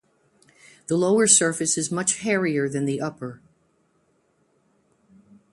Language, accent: English, United States English